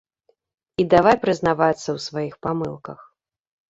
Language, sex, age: Belarusian, female, 30-39